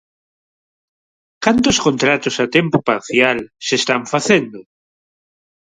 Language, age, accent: Galician, 40-49, Neofalante